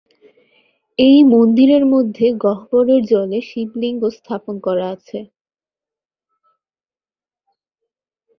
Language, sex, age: Bengali, female, 19-29